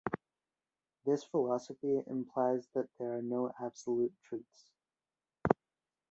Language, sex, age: English, male, 19-29